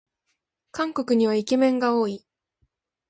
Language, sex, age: Japanese, female, 19-29